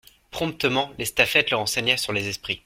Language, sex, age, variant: French, male, 19-29, Français de métropole